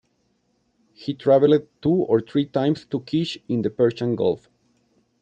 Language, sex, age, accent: English, male, 40-49, United States English